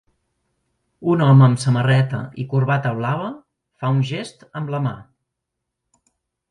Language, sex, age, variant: Catalan, male, 50-59, Central